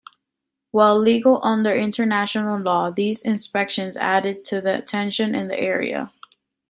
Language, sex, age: English, female, 19-29